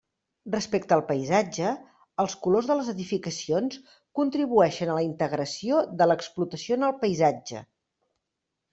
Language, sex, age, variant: Catalan, female, 50-59, Central